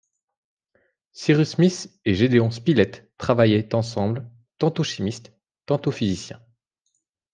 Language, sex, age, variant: French, male, 19-29, Français de métropole